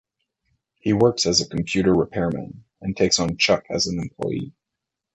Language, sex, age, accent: English, male, 30-39, Canadian English